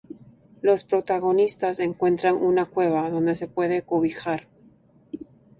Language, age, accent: Spanish, 40-49, Andino-Pacífico: Colombia, Perú, Ecuador, oeste de Bolivia y Venezuela andina